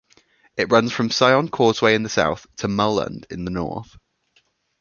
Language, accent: English, England English